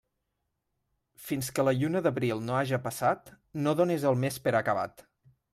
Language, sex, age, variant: Catalan, male, 19-29, Central